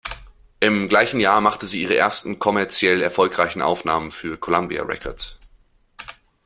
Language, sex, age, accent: German, male, 19-29, Deutschland Deutsch